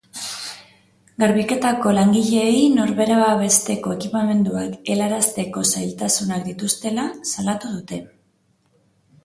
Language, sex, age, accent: Basque, female, 30-39, Mendebalekoa (Araba, Bizkaia, Gipuzkoako mendebaleko herri batzuk)